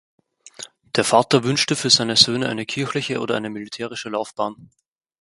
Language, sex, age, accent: German, male, 19-29, Österreichisches Deutsch